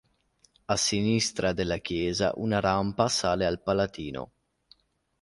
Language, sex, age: Italian, male, 19-29